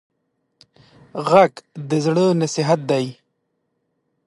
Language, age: Pashto, 19-29